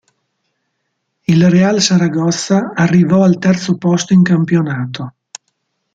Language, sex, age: Italian, male, 60-69